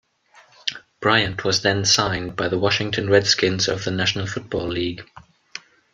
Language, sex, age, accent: English, male, 19-29, England English